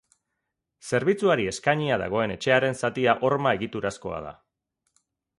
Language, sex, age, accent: Basque, male, 40-49, Mendebalekoa (Araba, Bizkaia, Gipuzkoako mendebaleko herri batzuk)